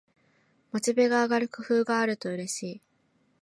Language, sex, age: Japanese, female, 19-29